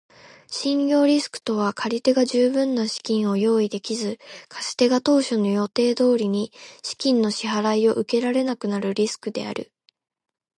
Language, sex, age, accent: Japanese, female, 19-29, 標準語